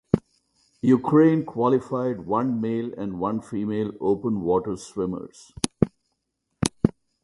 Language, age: English, 60-69